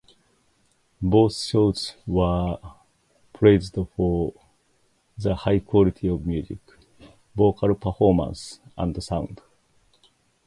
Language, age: English, 50-59